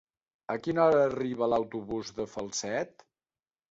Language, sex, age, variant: Catalan, male, 50-59, Central